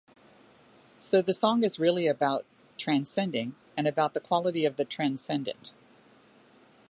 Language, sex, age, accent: English, female, 60-69, United States English